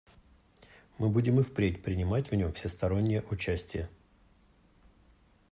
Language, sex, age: Russian, male, 40-49